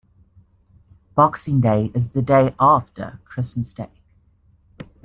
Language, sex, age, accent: English, male, 19-29, Southern African (South Africa, Zimbabwe, Namibia)